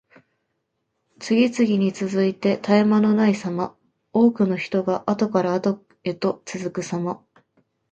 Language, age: Japanese, 19-29